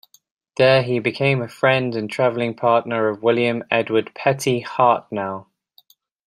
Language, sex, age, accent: English, male, 40-49, England English